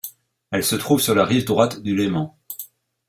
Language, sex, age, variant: French, male, 40-49, Français de métropole